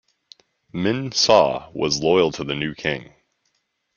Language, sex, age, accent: English, male, 19-29, Canadian English